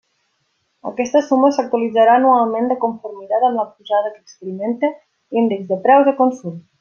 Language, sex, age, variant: Catalan, female, 19-29, Nord-Occidental